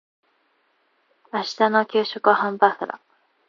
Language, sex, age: Japanese, female, 19-29